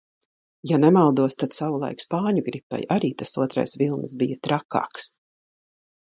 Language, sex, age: Latvian, female, 60-69